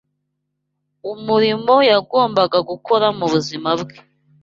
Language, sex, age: Kinyarwanda, female, 19-29